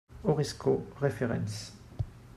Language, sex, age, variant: French, male, 40-49, Français de métropole